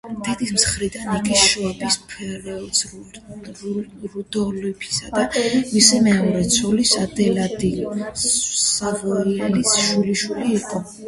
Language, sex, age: Georgian, female, under 19